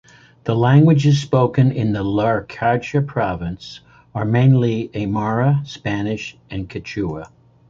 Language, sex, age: English, male, 70-79